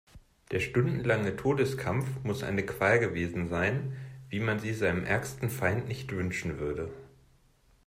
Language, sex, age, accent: German, male, 19-29, Deutschland Deutsch